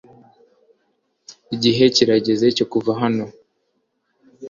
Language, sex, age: Kinyarwanda, male, 19-29